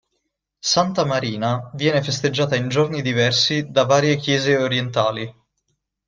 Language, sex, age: Italian, male, 19-29